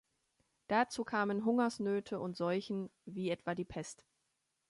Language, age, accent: German, 30-39, Deutschland Deutsch